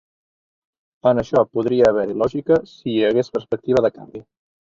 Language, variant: Catalan, Central